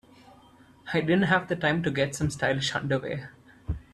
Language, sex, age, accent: English, male, 19-29, India and South Asia (India, Pakistan, Sri Lanka)